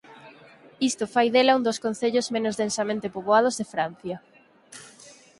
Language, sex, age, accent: Galician, female, 19-29, Atlántico (seseo e gheada)